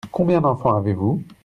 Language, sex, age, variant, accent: French, male, 30-39, Français d'Europe, Français de Belgique